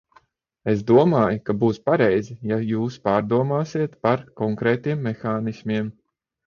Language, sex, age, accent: Latvian, male, 30-39, Dzimtā valoda